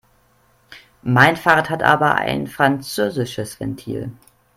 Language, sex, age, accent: German, male, under 19, Deutschland Deutsch